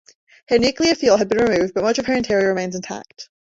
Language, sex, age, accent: English, female, 19-29, England English